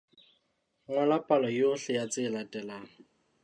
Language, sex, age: Southern Sotho, male, 30-39